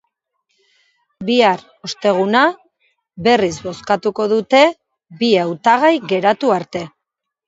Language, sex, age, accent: Basque, female, 40-49, Erdialdekoa edo Nafarra (Gipuzkoa, Nafarroa)